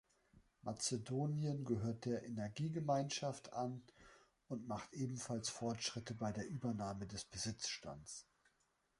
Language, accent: German, Deutschland Deutsch